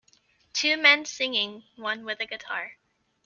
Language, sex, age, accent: English, female, 19-29, United States English